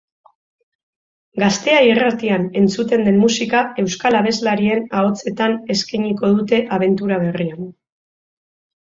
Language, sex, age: Basque, female, 30-39